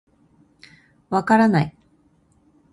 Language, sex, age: Japanese, female, 50-59